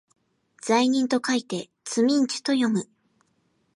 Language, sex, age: Japanese, female, 19-29